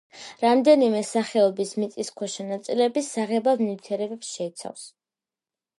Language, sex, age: Georgian, female, under 19